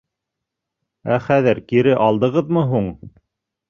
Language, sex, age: Bashkir, male, 30-39